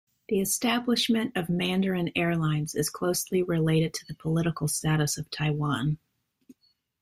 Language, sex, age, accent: English, female, 30-39, United States English